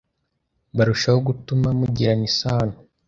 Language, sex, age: Kinyarwanda, male, under 19